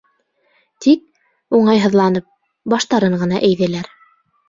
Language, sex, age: Bashkir, female, 30-39